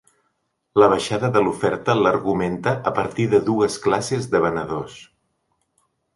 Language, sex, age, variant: Catalan, male, 50-59, Central